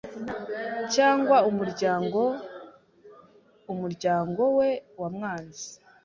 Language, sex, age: Kinyarwanda, female, 19-29